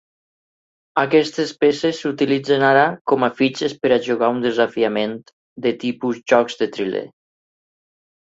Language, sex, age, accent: Catalan, male, 50-59, valencià